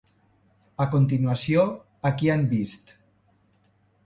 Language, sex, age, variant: Catalan, male, 30-39, Nord-Occidental